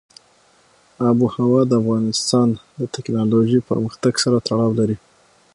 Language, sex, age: Pashto, male, 19-29